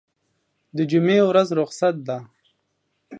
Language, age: Pashto, 19-29